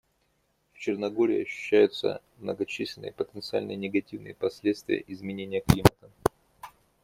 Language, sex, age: Russian, male, 30-39